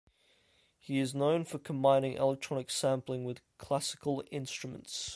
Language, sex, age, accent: English, male, 19-29, Australian English